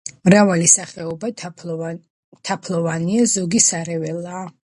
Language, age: Georgian, under 19